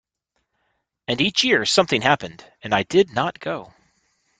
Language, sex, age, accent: English, male, 40-49, United States English